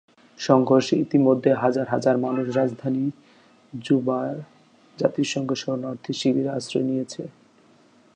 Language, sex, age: Bengali, male, 19-29